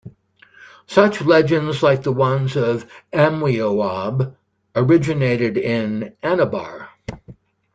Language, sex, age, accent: English, male, 60-69, United States English